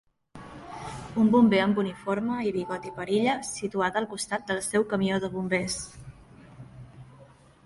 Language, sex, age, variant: Catalan, female, 19-29, Central